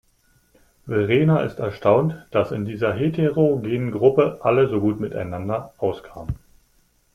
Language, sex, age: German, male, 30-39